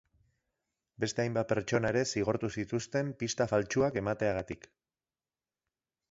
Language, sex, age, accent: Basque, male, 30-39, Mendebalekoa (Araba, Bizkaia, Gipuzkoako mendebaleko herri batzuk)